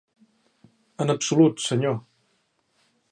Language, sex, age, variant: Catalan, male, 40-49, Central